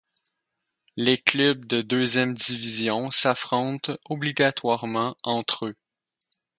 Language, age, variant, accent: French, 19-29, Français d'Amérique du Nord, Français du Canada